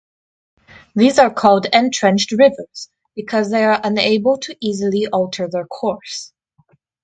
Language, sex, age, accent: English, female, 19-29, United States English